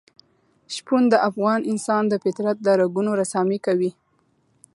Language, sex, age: Pashto, female, 19-29